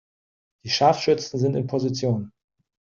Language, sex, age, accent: German, male, 40-49, Deutschland Deutsch